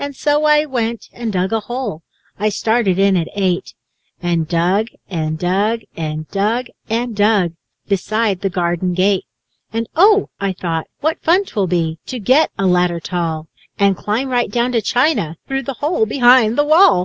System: none